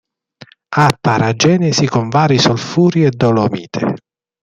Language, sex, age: Italian, male, 40-49